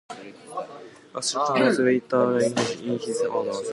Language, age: English, 19-29